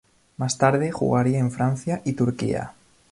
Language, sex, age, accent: Spanish, male, 19-29, España: Centro-Sur peninsular (Madrid, Toledo, Castilla-La Mancha)